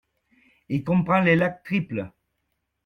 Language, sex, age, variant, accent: French, male, 70-79, Français d'Amérique du Nord, Français du Canada